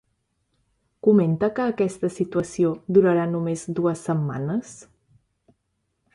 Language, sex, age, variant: Catalan, female, 19-29, Central